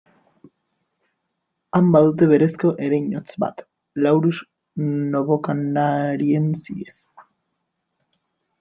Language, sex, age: Basque, male, 19-29